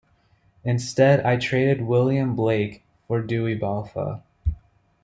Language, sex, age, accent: English, male, 19-29, United States English